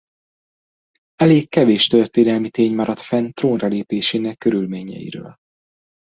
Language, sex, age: Hungarian, male, 30-39